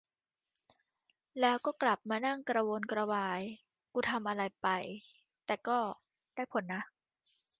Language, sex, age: Thai, female, 19-29